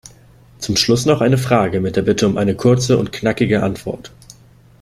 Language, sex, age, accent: German, male, 19-29, Deutschland Deutsch